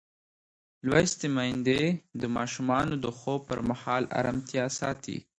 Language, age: Pashto, 19-29